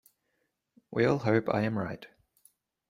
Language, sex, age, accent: English, male, 40-49, Australian English